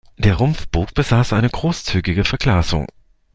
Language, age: German, 30-39